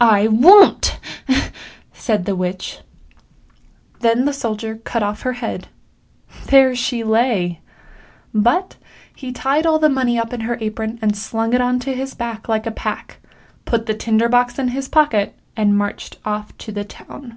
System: none